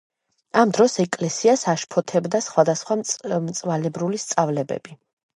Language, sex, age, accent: Georgian, female, 19-29, ჩვეულებრივი